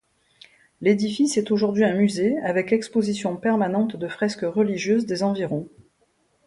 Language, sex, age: French, female, 50-59